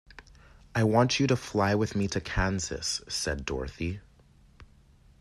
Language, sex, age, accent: English, male, 19-29, United States English